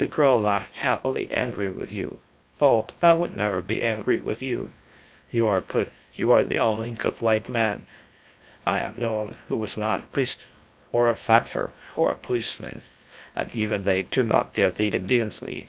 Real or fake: fake